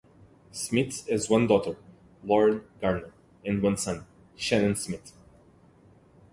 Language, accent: English, United States English